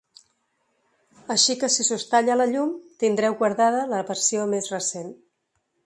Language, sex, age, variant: Catalan, female, 40-49, Central